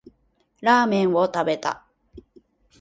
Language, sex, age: Japanese, female, 19-29